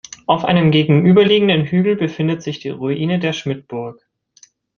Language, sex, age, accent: German, male, 19-29, Deutschland Deutsch